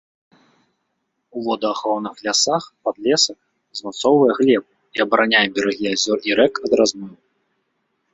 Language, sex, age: Belarusian, male, 19-29